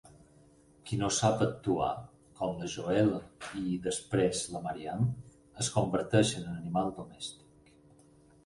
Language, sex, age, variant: Catalan, male, 60-69, Balear